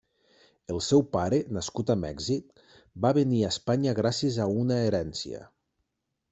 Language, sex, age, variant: Catalan, male, 30-39, Nord-Occidental